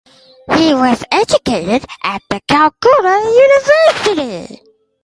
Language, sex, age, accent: English, male, under 19, United States English